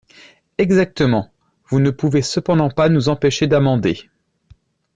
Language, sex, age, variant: French, male, 30-39, Français de métropole